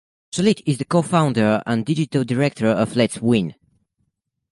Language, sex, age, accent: English, male, under 19, United States English